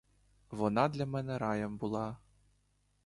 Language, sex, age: Ukrainian, male, 19-29